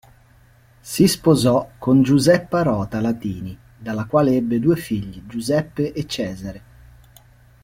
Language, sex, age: Italian, male, 40-49